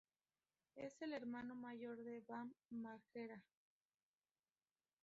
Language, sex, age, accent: Spanish, female, 30-39, México